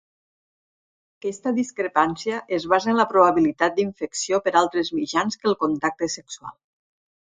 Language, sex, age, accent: Catalan, female, 40-49, Tortosí